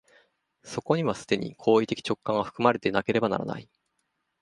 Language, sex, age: Japanese, male, 30-39